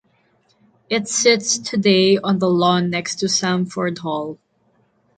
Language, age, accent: English, under 19, Filipino